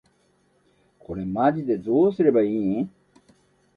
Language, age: Japanese, 60-69